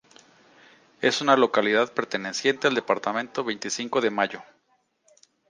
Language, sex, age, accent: Spanish, male, 40-49, México